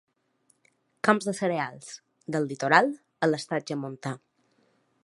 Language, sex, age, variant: Catalan, female, 30-39, Balear